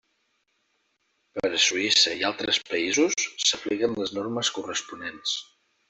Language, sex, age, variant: Catalan, male, 40-49, Central